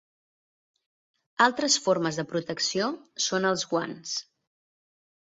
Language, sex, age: Catalan, female, 40-49